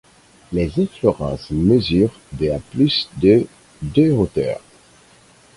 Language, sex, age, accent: French, male, 40-49, Français d’Haïti